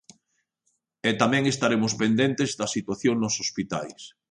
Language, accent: Galician, Central (gheada)